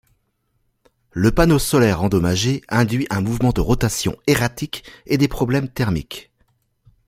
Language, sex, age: French, male, 40-49